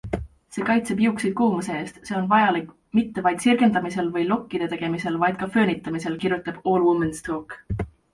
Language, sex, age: Estonian, female, 19-29